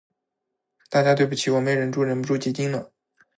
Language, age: Chinese, 19-29